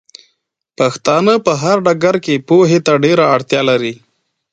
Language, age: Pashto, 19-29